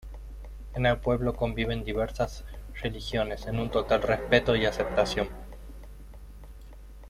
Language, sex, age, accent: Spanish, male, 30-39, Rioplatense: Argentina, Uruguay, este de Bolivia, Paraguay